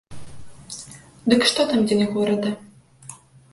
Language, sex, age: Belarusian, female, 19-29